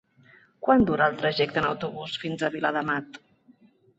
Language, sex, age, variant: Catalan, female, 50-59, Central